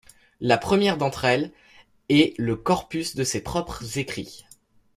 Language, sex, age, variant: French, male, under 19, Français de métropole